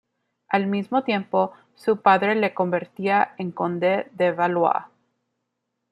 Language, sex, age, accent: Spanish, female, 19-29, México